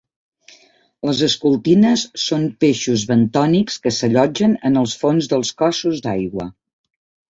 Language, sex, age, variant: Catalan, female, 60-69, Central